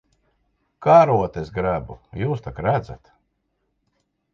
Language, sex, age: Latvian, male, 50-59